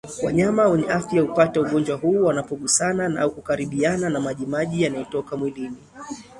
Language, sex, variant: Swahili, male, Kiswahili cha Bara ya Tanzania